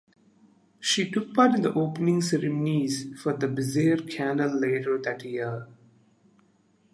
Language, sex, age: English, male, 30-39